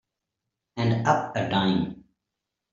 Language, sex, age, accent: English, male, 40-49, India and South Asia (India, Pakistan, Sri Lanka)